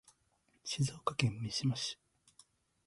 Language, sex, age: Japanese, male, 19-29